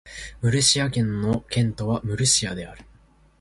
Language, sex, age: Japanese, male, 19-29